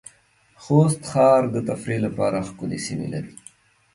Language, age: Pashto, 19-29